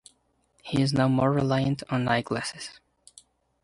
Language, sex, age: English, male, under 19